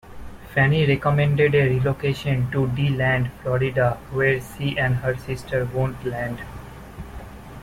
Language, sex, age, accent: English, male, 19-29, India and South Asia (India, Pakistan, Sri Lanka)